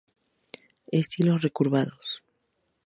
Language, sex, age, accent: Spanish, female, 19-29, México